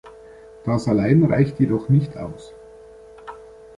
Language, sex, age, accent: German, male, 40-49, Deutschland Deutsch